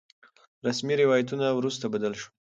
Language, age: Pashto, 19-29